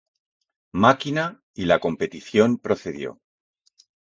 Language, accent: Spanish, España: Norte peninsular (Asturias, Castilla y León, Cantabria, País Vasco, Navarra, Aragón, La Rioja, Guadalajara, Cuenca)